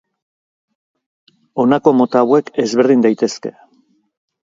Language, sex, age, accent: Basque, male, 50-59, Erdialdekoa edo Nafarra (Gipuzkoa, Nafarroa)